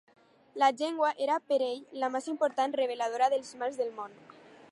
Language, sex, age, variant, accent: Catalan, female, under 19, Alacantí, valencià